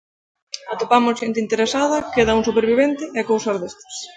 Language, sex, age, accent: Galician, female, 40-49, Central (gheada)